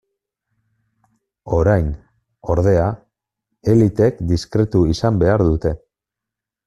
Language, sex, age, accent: Basque, male, 40-49, Mendebalekoa (Araba, Bizkaia, Gipuzkoako mendebaleko herri batzuk)